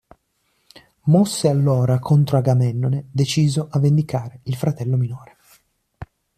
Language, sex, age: Italian, male, 19-29